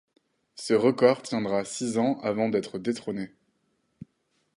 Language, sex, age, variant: French, male, 19-29, Français de métropole